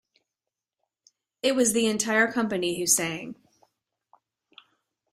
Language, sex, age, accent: English, female, 50-59, United States English